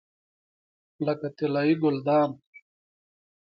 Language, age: Pashto, 30-39